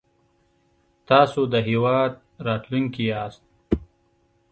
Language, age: Pashto, 30-39